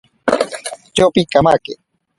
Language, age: Ashéninka Perené, 40-49